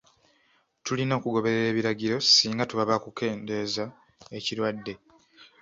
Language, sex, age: Ganda, male, 19-29